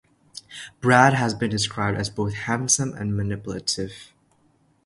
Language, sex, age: English, male, under 19